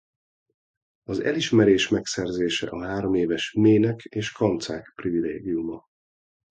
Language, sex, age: Hungarian, male, 40-49